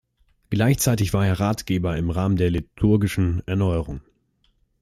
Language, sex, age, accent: German, male, under 19, Deutschland Deutsch